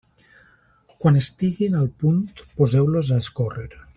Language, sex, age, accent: Catalan, male, 40-49, valencià